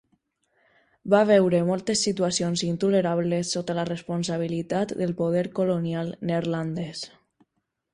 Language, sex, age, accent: Catalan, female, under 19, valencià